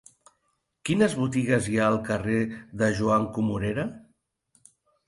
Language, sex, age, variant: Catalan, male, 50-59, Central